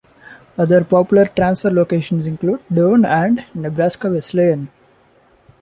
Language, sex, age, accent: English, male, 19-29, India and South Asia (India, Pakistan, Sri Lanka)